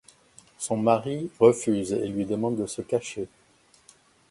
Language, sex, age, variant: French, male, 60-69, Français de métropole